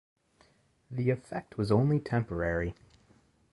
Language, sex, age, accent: English, male, 19-29, United States English